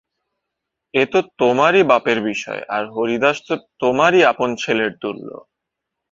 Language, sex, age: Bengali, male, 19-29